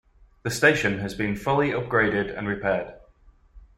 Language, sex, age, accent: English, male, 19-29, England English